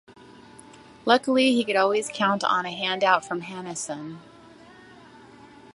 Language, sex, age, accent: English, female, 60-69, United States English